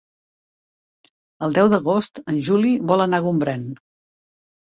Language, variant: Catalan, Central